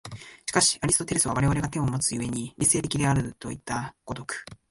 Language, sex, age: Japanese, male, 19-29